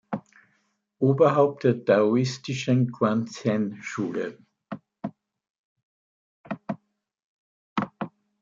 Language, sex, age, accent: German, male, 70-79, Österreichisches Deutsch